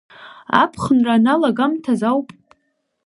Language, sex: Abkhazian, female